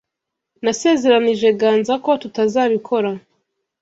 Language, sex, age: Kinyarwanda, female, 19-29